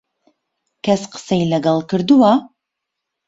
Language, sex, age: Central Kurdish, female, 30-39